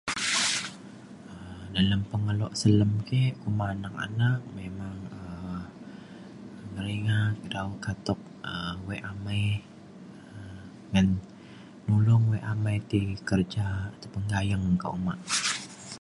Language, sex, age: Mainstream Kenyah, male, 19-29